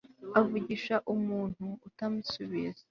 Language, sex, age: Kinyarwanda, female, 19-29